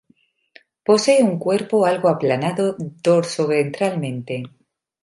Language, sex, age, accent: Spanish, female, 40-49, España: Norte peninsular (Asturias, Castilla y León, Cantabria, País Vasco, Navarra, Aragón, La Rioja, Guadalajara, Cuenca)